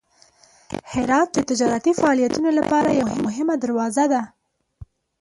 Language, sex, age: Pashto, female, 19-29